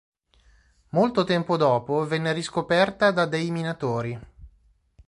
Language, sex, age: Italian, male, 30-39